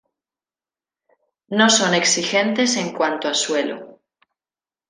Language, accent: Spanish, España: Norte peninsular (Asturias, Castilla y León, Cantabria, País Vasco, Navarra, Aragón, La Rioja, Guadalajara, Cuenca)